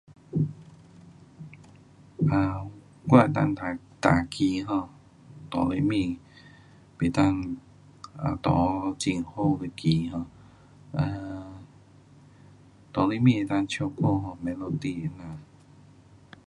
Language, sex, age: Pu-Xian Chinese, male, 40-49